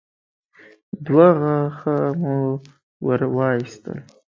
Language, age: Pashto, 19-29